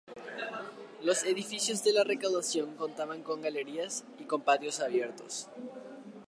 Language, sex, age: Spanish, male, under 19